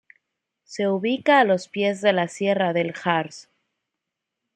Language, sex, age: Spanish, female, 19-29